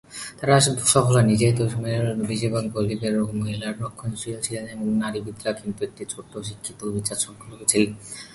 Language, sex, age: Bengali, male, under 19